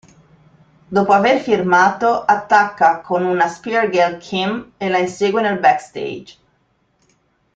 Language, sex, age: Italian, female, 40-49